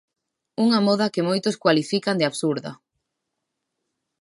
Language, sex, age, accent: Galician, female, 19-29, Normativo (estándar)